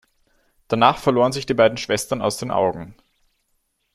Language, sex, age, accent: German, male, 19-29, Österreichisches Deutsch